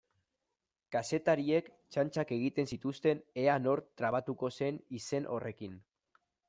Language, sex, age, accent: Basque, male, 19-29, Mendebalekoa (Araba, Bizkaia, Gipuzkoako mendebaleko herri batzuk)